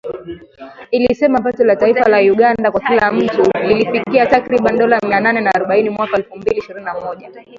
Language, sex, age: Swahili, female, 19-29